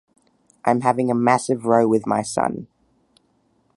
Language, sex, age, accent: English, male, under 19, Australian English